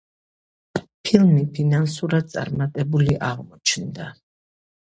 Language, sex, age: Georgian, female, 50-59